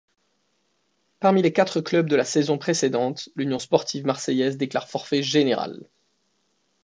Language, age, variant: French, 19-29, Français de métropole